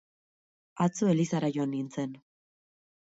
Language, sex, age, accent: Basque, female, 19-29, Mendebalekoa (Araba, Bizkaia, Gipuzkoako mendebaleko herri batzuk)